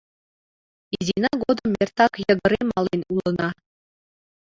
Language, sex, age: Mari, female, 19-29